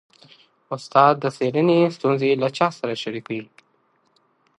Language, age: Pashto, under 19